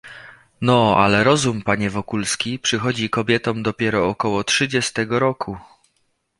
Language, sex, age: Polish, male, 30-39